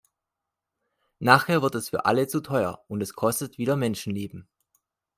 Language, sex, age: German, male, 19-29